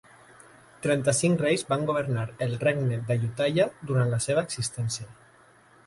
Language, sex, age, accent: Catalan, male, 30-39, valencià